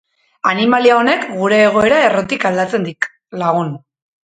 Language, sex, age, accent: Basque, female, 40-49, Mendebalekoa (Araba, Bizkaia, Gipuzkoako mendebaleko herri batzuk)